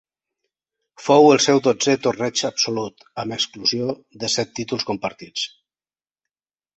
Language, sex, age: Catalan, male, 50-59